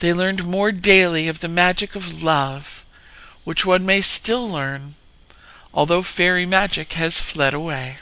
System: none